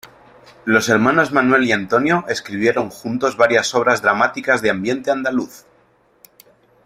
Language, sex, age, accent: Spanish, male, 30-39, España: Centro-Sur peninsular (Madrid, Toledo, Castilla-La Mancha)